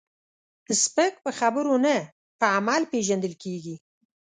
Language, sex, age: Pashto, female, 50-59